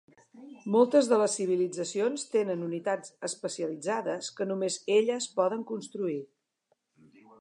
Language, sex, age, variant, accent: Catalan, female, 60-69, Central, central